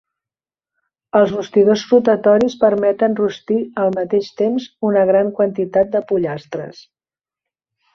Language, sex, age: Catalan, female, 50-59